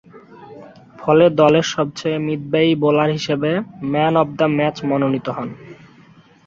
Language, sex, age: Bengali, male, under 19